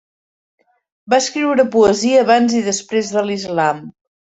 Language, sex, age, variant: Catalan, female, 50-59, Central